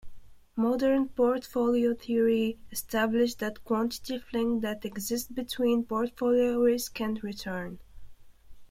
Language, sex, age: English, female, 19-29